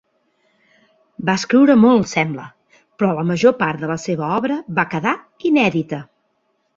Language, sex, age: Catalan, female, 50-59